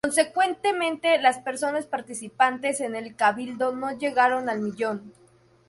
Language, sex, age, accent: Spanish, female, 19-29, México